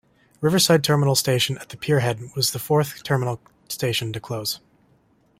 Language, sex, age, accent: English, male, 19-29, Canadian English